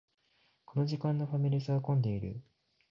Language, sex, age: Japanese, male, 19-29